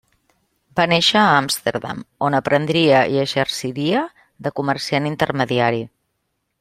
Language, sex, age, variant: Catalan, female, 50-59, Central